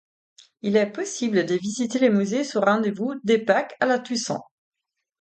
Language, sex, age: French, female, 30-39